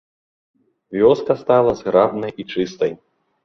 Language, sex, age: Belarusian, male, 40-49